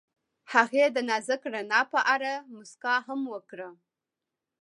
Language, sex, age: Pashto, female, 19-29